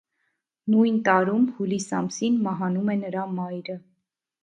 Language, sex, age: Armenian, female, 19-29